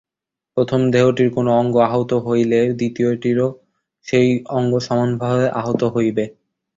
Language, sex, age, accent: Bengali, male, under 19, শুদ্ধ